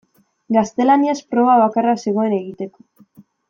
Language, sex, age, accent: Basque, female, 19-29, Mendebalekoa (Araba, Bizkaia, Gipuzkoako mendebaleko herri batzuk)